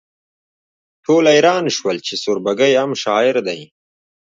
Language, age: Pashto, 19-29